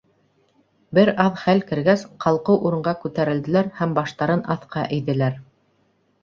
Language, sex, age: Bashkir, female, 30-39